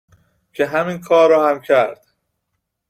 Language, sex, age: Persian, male, 19-29